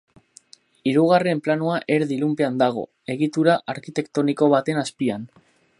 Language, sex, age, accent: Basque, male, 19-29, Mendebalekoa (Araba, Bizkaia, Gipuzkoako mendebaleko herri batzuk)